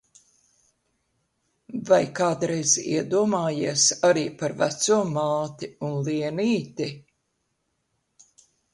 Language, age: Latvian, 80-89